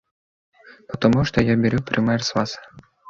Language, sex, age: Russian, male, 19-29